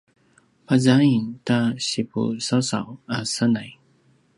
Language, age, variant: Paiwan, 30-39, pinayuanan a kinaikacedasan (東排灣語)